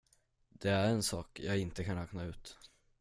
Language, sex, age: Swedish, male, under 19